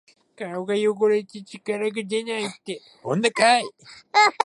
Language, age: Japanese, 30-39